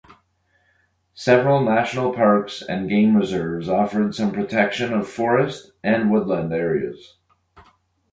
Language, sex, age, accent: English, male, 40-49, Canadian English